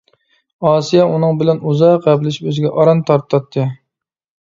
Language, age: Uyghur, 40-49